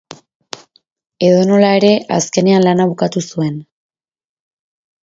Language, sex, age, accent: Basque, female, 19-29, Erdialdekoa edo Nafarra (Gipuzkoa, Nafarroa)